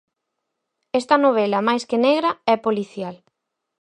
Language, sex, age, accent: Galician, female, 30-39, Normativo (estándar)